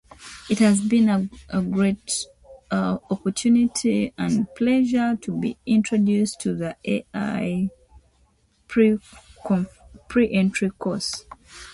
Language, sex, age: English, female, 30-39